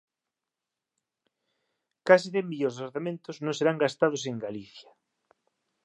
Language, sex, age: Galician, male, 30-39